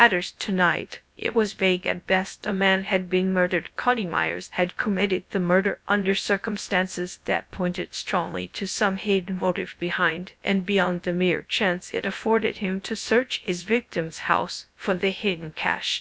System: TTS, GradTTS